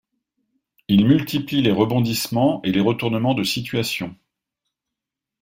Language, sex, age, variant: French, male, 50-59, Français de métropole